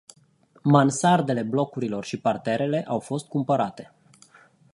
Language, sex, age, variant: Romanian, male, 40-49, Romanian-Romania